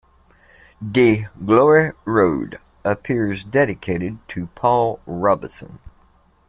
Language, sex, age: English, male, 50-59